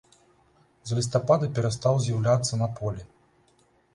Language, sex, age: Belarusian, male, 40-49